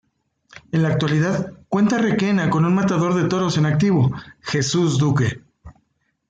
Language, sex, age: Spanish, male, 40-49